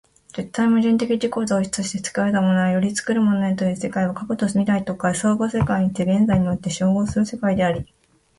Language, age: Japanese, 19-29